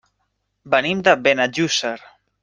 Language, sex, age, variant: Catalan, male, 19-29, Central